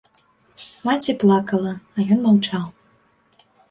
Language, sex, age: Belarusian, female, 19-29